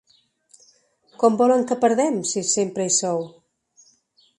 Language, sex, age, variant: Catalan, female, 40-49, Central